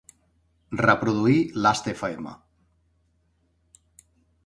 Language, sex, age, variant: Catalan, male, 40-49, Central